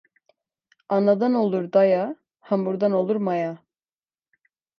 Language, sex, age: Turkish, female, 19-29